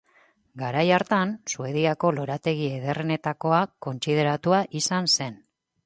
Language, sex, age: Basque, female, 40-49